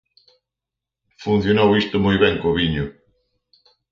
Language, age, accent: Galician, 50-59, Atlántico (seseo e gheada)